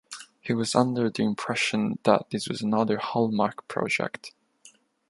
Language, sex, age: English, male, 19-29